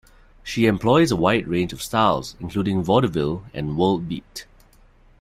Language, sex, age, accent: English, male, 30-39, Singaporean English